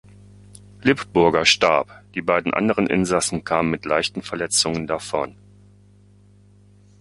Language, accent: German, Deutschland Deutsch